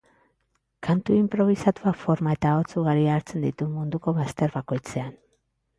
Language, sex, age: Basque, female, 40-49